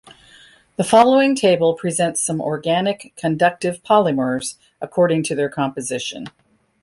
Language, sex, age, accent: English, female, 60-69, United States English